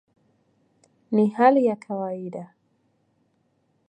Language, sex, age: Swahili, female, 19-29